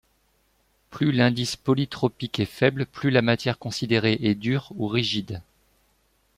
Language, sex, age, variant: French, male, 40-49, Français de métropole